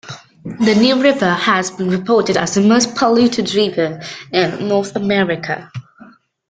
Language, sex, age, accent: English, female, under 19, United States English